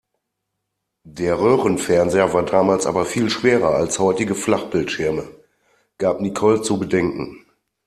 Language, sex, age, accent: German, male, 40-49, Deutschland Deutsch